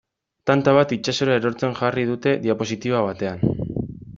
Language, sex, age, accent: Basque, male, 19-29, Erdialdekoa edo Nafarra (Gipuzkoa, Nafarroa)